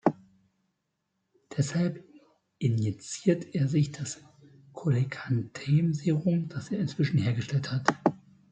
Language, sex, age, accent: German, male, 50-59, Deutschland Deutsch